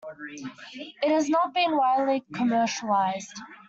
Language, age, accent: English, under 19, Australian English